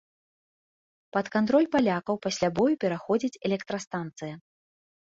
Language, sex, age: Belarusian, female, 19-29